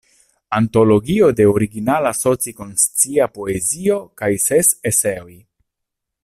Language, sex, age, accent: Esperanto, male, 30-39, Internacia